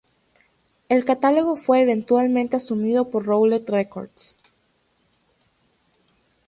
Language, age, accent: Spanish, 19-29, Andino-Pacífico: Colombia, Perú, Ecuador, oeste de Bolivia y Venezuela andina